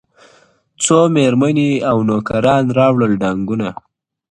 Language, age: Pashto, under 19